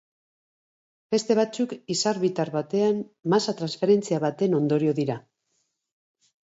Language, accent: Basque, Mendebalekoa (Araba, Bizkaia, Gipuzkoako mendebaleko herri batzuk)